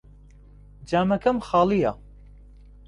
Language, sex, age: Central Kurdish, male, 19-29